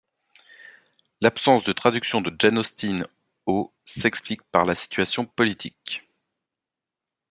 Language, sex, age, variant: French, male, 40-49, Français de métropole